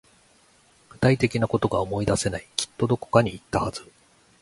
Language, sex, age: Japanese, male, 40-49